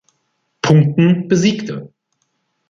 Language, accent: German, Deutschland Deutsch